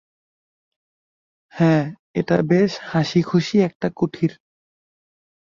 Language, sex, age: Bengali, male, 19-29